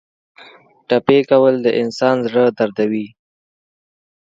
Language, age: Pashto, under 19